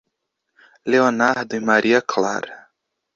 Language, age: Portuguese, 19-29